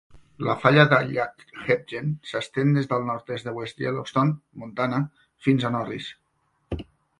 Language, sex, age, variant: Catalan, male, 40-49, Central